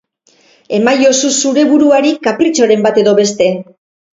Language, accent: Basque, Mendebalekoa (Araba, Bizkaia, Gipuzkoako mendebaleko herri batzuk)